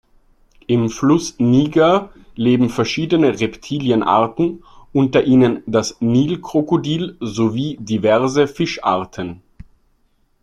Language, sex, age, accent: German, male, 30-39, Österreichisches Deutsch